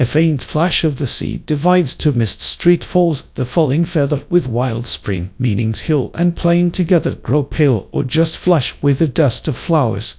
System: TTS, GradTTS